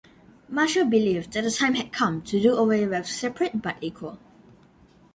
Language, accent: English, Singaporean English